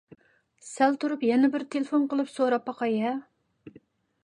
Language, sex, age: Uyghur, female, 40-49